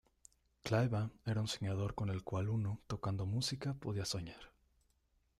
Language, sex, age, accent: Spanish, male, 19-29, México